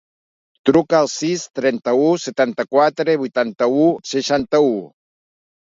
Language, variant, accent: Catalan, Nord-Occidental, nord-occidental